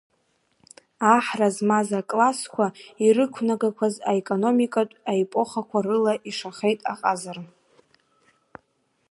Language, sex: Abkhazian, female